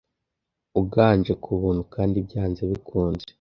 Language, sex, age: Kinyarwanda, male, under 19